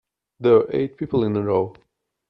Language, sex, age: English, male, 19-29